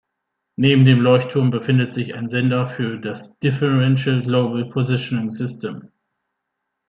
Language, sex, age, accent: German, male, 30-39, Deutschland Deutsch